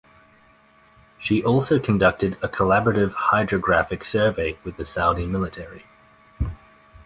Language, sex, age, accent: English, male, 19-29, Australian English